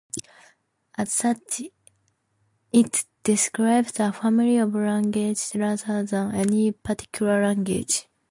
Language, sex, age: English, female, 19-29